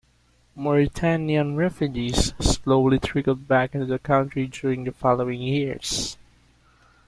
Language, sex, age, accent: English, male, under 19, Filipino